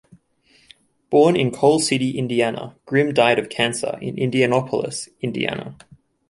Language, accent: English, Australian English